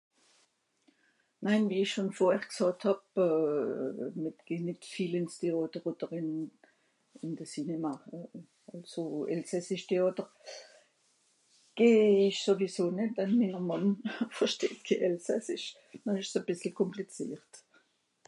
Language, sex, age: Swiss German, female, 60-69